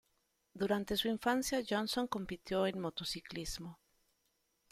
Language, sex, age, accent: Spanish, female, 40-49, México